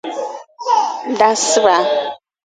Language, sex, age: English, female, 30-39